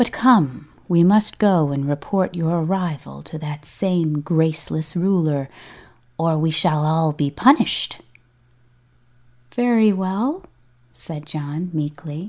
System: none